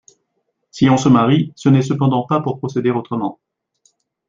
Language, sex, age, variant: French, male, 40-49, Français de métropole